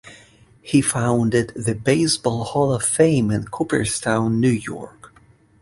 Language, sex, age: English, male, 40-49